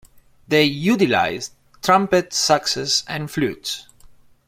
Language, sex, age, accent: English, male, 30-39, United States English